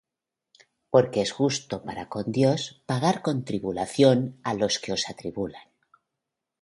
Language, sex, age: Spanish, female, 60-69